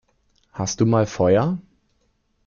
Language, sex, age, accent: German, male, 19-29, Deutschland Deutsch